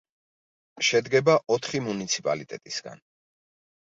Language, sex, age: Georgian, male, 40-49